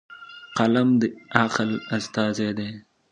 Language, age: Pashto, 19-29